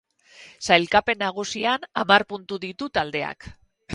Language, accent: Basque, Erdialdekoa edo Nafarra (Gipuzkoa, Nafarroa)